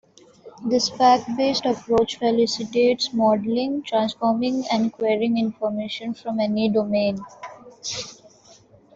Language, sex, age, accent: English, female, 19-29, India and South Asia (India, Pakistan, Sri Lanka)